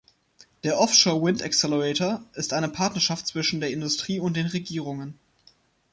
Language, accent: German, Deutschland Deutsch